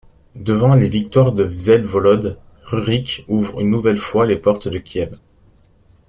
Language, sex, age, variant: French, male, 19-29, Français de métropole